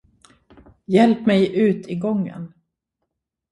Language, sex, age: Swedish, female, 40-49